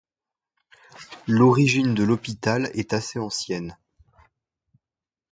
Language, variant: French, Français de métropole